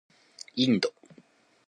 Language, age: Japanese, 19-29